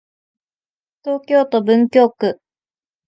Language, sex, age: Japanese, female, 19-29